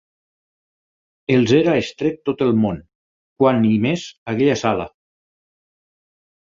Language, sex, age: Catalan, male, 50-59